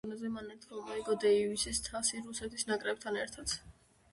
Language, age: Georgian, under 19